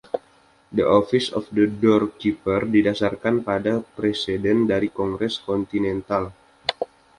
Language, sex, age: Indonesian, male, 19-29